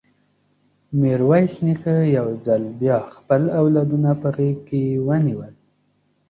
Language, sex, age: Pashto, male, 19-29